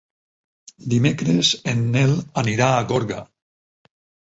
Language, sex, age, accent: Catalan, male, 60-69, valencià